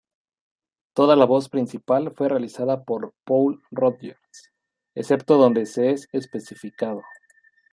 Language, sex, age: Spanish, male, 19-29